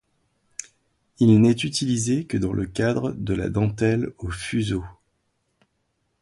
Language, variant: French, Français de métropole